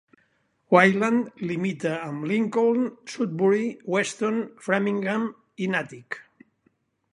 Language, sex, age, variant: Catalan, male, 70-79, Central